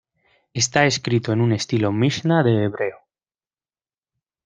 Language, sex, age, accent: Spanish, male, 19-29, España: Centro-Sur peninsular (Madrid, Toledo, Castilla-La Mancha)